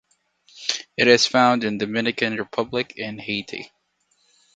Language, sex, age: English, male, 19-29